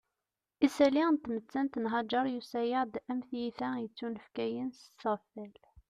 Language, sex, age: Kabyle, female, 19-29